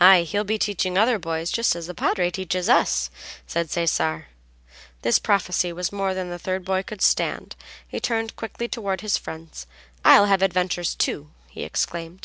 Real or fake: real